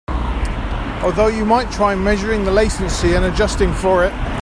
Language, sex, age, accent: English, male, 50-59, England English